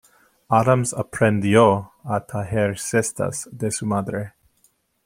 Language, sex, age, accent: Spanish, male, 30-39, México